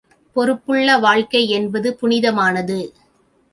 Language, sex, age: Tamil, female, 40-49